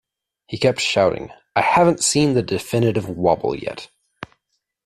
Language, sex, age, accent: English, male, 19-29, United States English